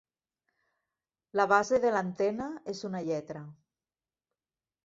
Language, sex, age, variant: Catalan, female, 50-59, Central